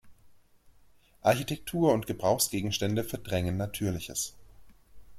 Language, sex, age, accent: German, male, 30-39, Deutschland Deutsch